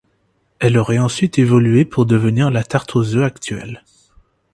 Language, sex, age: French, male, 19-29